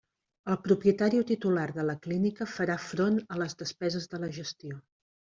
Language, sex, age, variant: Catalan, female, 50-59, Central